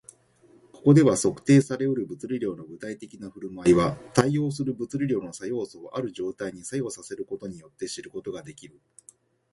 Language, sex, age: Japanese, male, 40-49